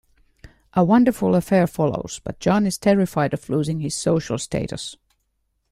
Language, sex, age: English, female, 40-49